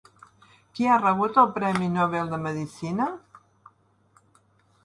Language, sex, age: Catalan, female, 60-69